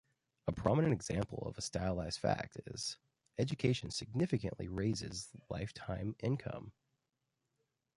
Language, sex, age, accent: English, male, 30-39, United States English